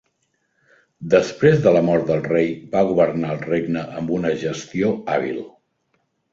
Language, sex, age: Catalan, male, 50-59